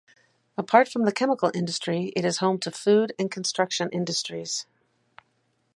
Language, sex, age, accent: English, female, 60-69, United States English